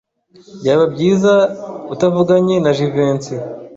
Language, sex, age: Kinyarwanda, male, 19-29